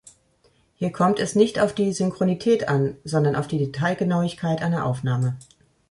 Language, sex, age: German, female, 40-49